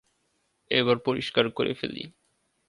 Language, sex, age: Bengali, male, 19-29